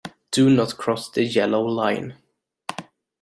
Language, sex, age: English, male, 19-29